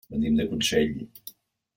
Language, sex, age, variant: Catalan, male, 50-59, Central